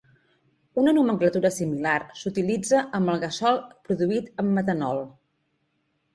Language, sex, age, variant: Catalan, female, 40-49, Central